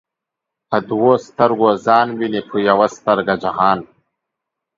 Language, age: Pashto, 30-39